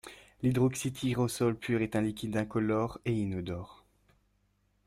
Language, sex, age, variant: French, male, under 19, Français de métropole